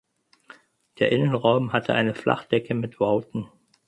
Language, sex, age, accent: German, male, 50-59, Deutschland Deutsch